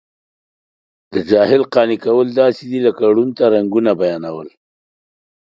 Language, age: Pashto, 50-59